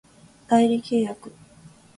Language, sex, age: Japanese, female, 19-29